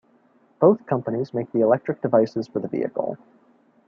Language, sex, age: English, male, 19-29